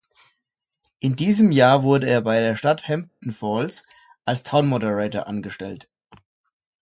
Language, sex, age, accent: German, male, 40-49, Deutschland Deutsch